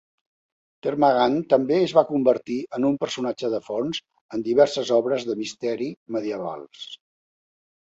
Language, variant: Catalan, Central